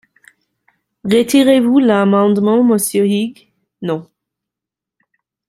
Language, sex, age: French, female, 30-39